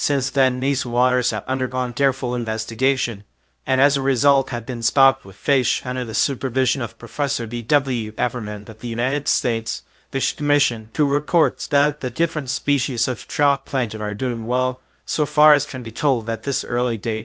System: TTS, VITS